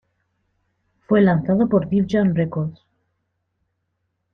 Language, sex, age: Spanish, female, 30-39